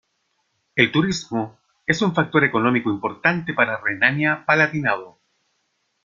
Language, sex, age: Spanish, male, 50-59